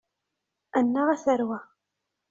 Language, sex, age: Kabyle, female, 30-39